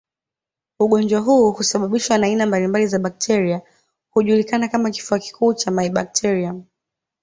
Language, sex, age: Swahili, female, 19-29